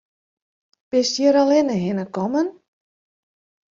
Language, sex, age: Western Frisian, female, 40-49